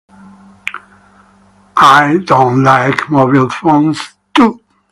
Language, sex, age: English, male, 60-69